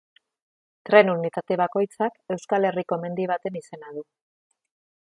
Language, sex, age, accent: Basque, female, 40-49, Mendebalekoa (Araba, Bizkaia, Gipuzkoako mendebaleko herri batzuk)